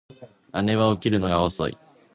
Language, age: Japanese, 19-29